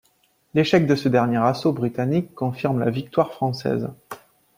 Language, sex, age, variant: French, male, 30-39, Français de métropole